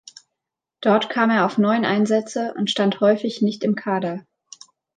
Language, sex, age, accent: German, female, 19-29, Deutschland Deutsch